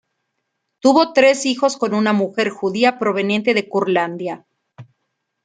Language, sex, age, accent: Spanish, female, 40-49, México